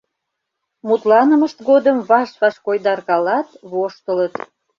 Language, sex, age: Mari, female, 50-59